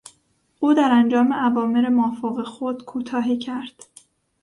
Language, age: Persian, 30-39